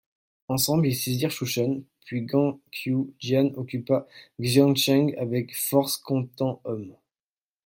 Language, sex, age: French, male, 19-29